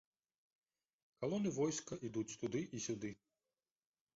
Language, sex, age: Belarusian, male, 30-39